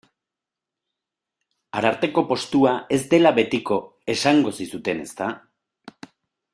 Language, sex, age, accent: Basque, male, 40-49, Erdialdekoa edo Nafarra (Gipuzkoa, Nafarroa)